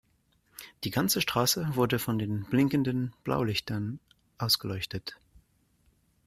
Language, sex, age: German, male, 19-29